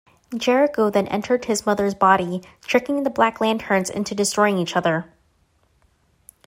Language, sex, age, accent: English, female, 19-29, United States English